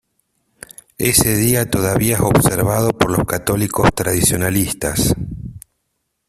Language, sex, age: Spanish, male, 40-49